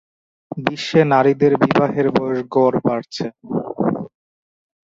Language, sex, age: Bengali, male, under 19